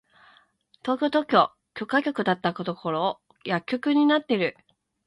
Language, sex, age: Japanese, female, 40-49